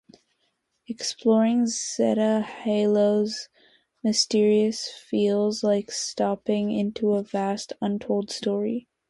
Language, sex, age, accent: English, female, under 19, United States English